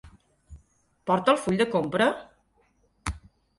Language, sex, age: Catalan, female, 50-59